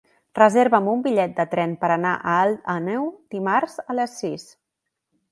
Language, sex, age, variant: Catalan, female, 19-29, Central